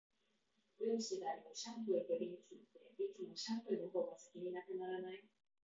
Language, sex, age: Japanese, female, 19-29